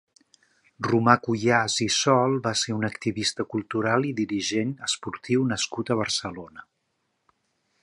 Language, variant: Catalan, Central